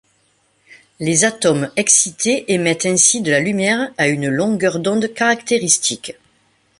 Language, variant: French, Français de métropole